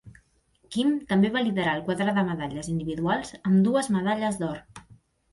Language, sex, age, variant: Catalan, female, 19-29, Central